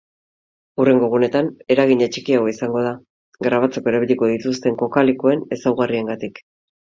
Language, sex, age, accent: Basque, female, 40-49, Mendebalekoa (Araba, Bizkaia, Gipuzkoako mendebaleko herri batzuk)